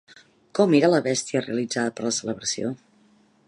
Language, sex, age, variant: Catalan, female, 40-49, Central